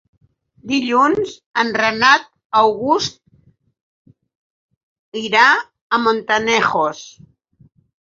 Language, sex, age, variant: Catalan, female, 70-79, Central